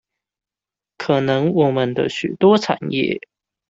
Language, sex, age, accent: Chinese, male, 19-29, 出生地：新北市